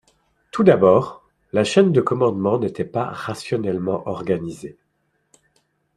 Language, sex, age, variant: French, male, 40-49, Français de métropole